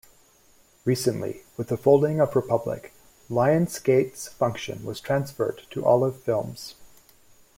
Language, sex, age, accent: English, male, 30-39, United States English